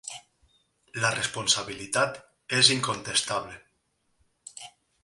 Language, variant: Catalan, Nord-Occidental